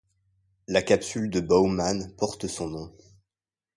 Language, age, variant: French, 19-29, Français de métropole